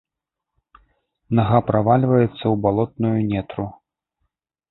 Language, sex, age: Belarusian, male, 30-39